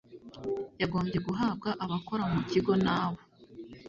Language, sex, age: Kinyarwanda, female, 19-29